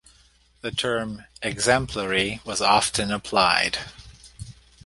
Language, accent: English, Canadian English